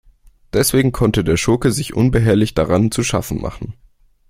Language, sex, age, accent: German, male, under 19, Deutschland Deutsch